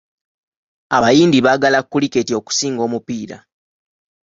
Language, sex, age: Ganda, male, 19-29